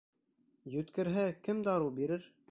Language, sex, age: Bashkir, male, 40-49